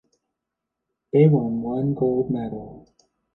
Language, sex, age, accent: English, male, 30-39, United States English